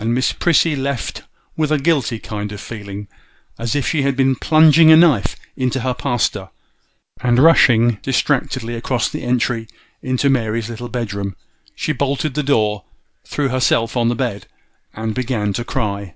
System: none